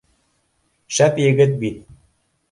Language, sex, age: Bashkir, male, 19-29